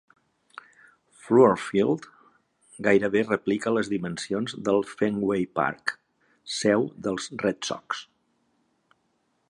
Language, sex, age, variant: Catalan, male, 50-59, Central